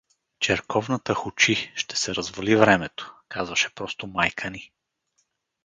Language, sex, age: Bulgarian, male, 30-39